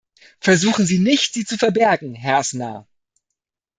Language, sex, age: German, male, 30-39